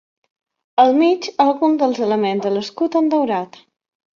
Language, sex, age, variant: Catalan, female, 30-39, Balear